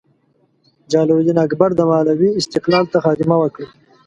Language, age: Pashto, 19-29